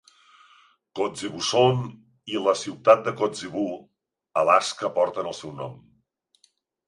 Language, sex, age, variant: Catalan, male, 60-69, Central